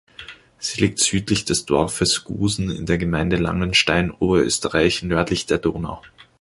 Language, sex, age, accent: German, male, 19-29, Österreichisches Deutsch